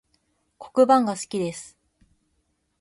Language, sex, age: Japanese, female, 19-29